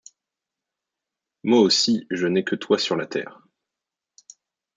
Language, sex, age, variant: French, male, 30-39, Français de métropole